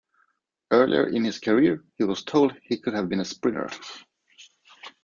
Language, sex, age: English, male, 40-49